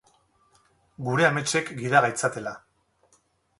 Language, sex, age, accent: Basque, male, 50-59, Erdialdekoa edo Nafarra (Gipuzkoa, Nafarroa)